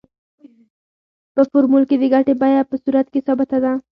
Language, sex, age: Pashto, female, under 19